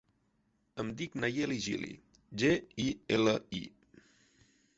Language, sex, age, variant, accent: Catalan, male, 19-29, Central, gironí; Garrotxi